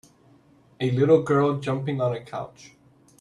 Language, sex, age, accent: English, male, 30-39, United States English